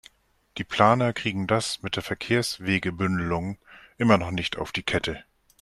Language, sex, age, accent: German, male, 50-59, Deutschland Deutsch